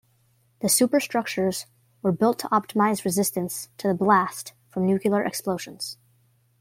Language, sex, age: English, female, under 19